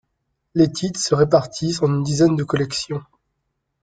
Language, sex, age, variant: French, male, 19-29, Français de métropole